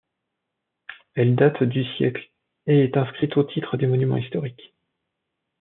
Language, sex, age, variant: French, male, 40-49, Français de métropole